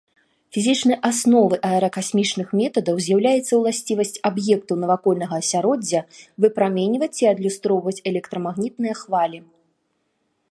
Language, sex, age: Belarusian, female, 30-39